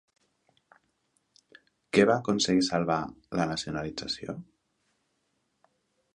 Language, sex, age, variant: Catalan, male, 30-39, Nord-Occidental